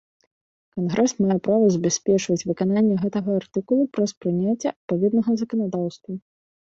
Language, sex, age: Belarusian, female, 19-29